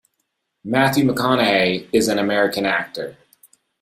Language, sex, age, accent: English, male, 19-29, United States English